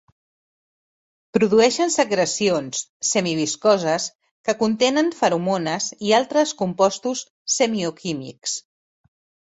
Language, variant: Catalan, Central